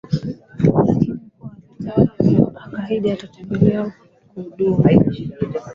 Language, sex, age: Swahili, female, 19-29